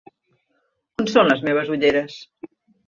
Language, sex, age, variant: Catalan, female, 60-69, Central